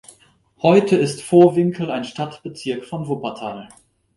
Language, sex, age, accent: German, male, 30-39, Deutschland Deutsch